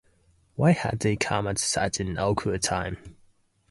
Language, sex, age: English, male, 19-29